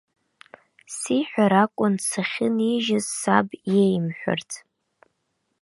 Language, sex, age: Abkhazian, female, under 19